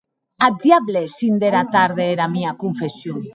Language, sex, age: Occitan, female, 40-49